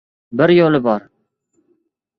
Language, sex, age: Uzbek, male, 19-29